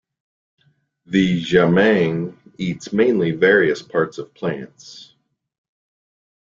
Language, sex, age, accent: English, male, 40-49, United States English